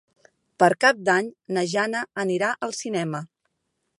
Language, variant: Catalan, Central